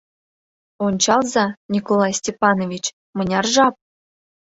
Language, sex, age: Mari, female, 19-29